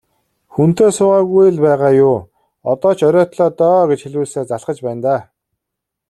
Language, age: Mongolian, 90+